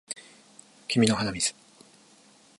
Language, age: Japanese, 50-59